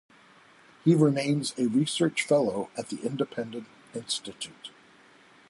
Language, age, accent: English, 50-59, United States English